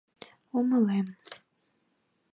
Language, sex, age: Mari, female, 19-29